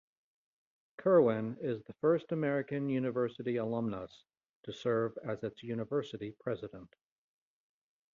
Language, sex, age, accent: English, male, 50-59, United States English